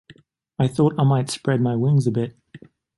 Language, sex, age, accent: English, male, 19-29, Australian English